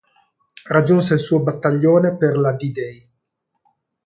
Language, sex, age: Italian, male, 40-49